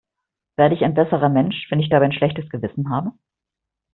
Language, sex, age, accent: German, female, 50-59, Deutschland Deutsch